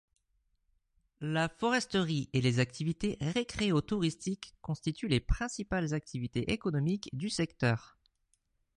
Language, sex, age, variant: French, male, 30-39, Français de métropole